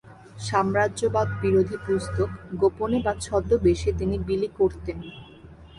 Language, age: Bengali, 19-29